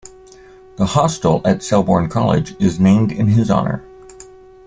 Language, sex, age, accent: English, male, 50-59, United States English